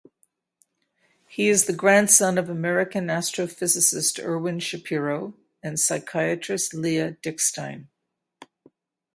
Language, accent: English, United States English; Canadian English